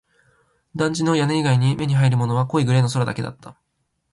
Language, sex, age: Japanese, male, 19-29